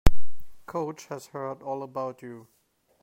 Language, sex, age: English, male, 40-49